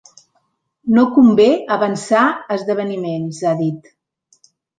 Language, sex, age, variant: Catalan, female, 50-59, Central